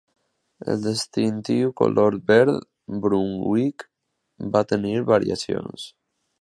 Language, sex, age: Catalan, male, under 19